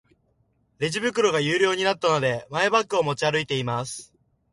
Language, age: Japanese, 19-29